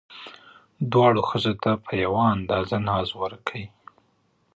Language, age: Pashto, 30-39